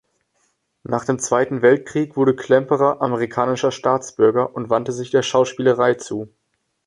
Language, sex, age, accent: German, male, under 19, Deutschland Deutsch